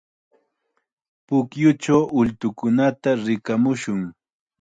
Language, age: Chiquián Ancash Quechua, 19-29